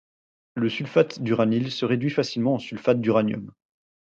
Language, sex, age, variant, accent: French, male, 30-39, Français d'Europe, Français de Belgique